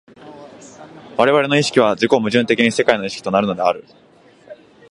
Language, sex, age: Japanese, male, 19-29